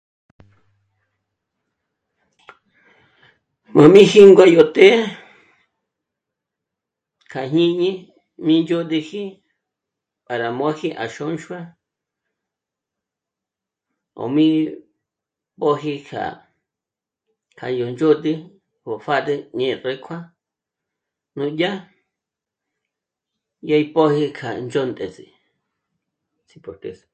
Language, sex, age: Michoacán Mazahua, female, 60-69